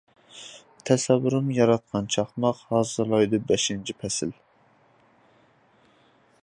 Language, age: Uyghur, 19-29